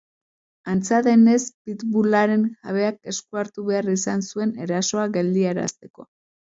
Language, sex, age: Basque, female, 30-39